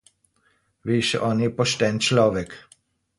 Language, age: Slovenian, 50-59